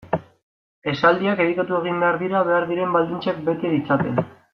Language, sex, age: Basque, male, 19-29